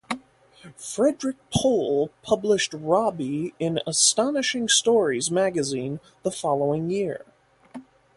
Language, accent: English, United States English